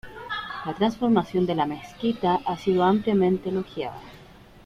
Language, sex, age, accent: Spanish, female, 40-49, Chileno: Chile, Cuyo